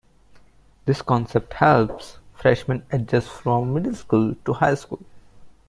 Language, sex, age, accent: English, male, 19-29, India and South Asia (India, Pakistan, Sri Lanka)